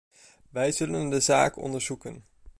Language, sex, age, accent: Dutch, male, 19-29, Nederlands Nederlands